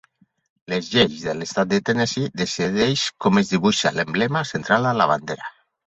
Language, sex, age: Catalan, male, 50-59